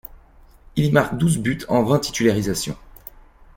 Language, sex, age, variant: French, male, 30-39, Français de métropole